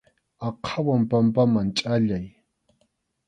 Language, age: Arequipa-La Unión Quechua, 19-29